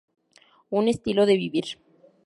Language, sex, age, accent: Spanish, female, 19-29, México